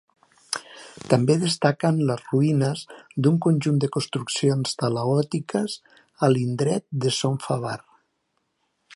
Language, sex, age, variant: Catalan, male, 60-69, Central